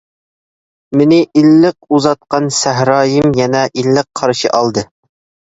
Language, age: Uyghur, 19-29